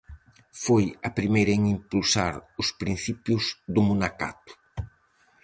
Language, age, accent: Galician, 50-59, Central (gheada)